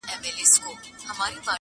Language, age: Pashto, 30-39